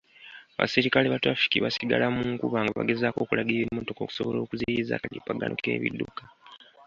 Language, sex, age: Ganda, male, 19-29